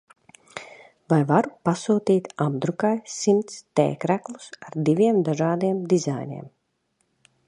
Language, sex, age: Latvian, female, 30-39